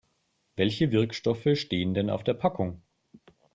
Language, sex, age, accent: German, male, 40-49, Deutschland Deutsch